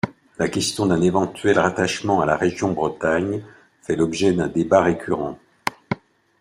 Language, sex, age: French, male, 70-79